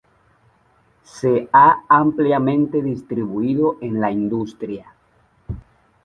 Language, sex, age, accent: Spanish, male, 30-39, Caribe: Cuba, Venezuela, Puerto Rico, República Dominicana, Panamá, Colombia caribeña, México caribeño, Costa del golfo de México